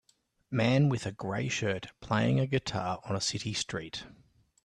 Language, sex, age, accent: English, male, 30-39, Australian English